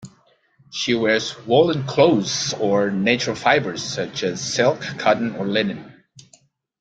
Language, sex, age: English, male, 40-49